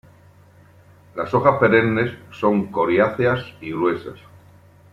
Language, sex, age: Spanish, male, 50-59